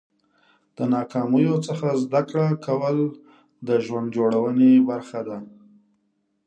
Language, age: Pashto, 30-39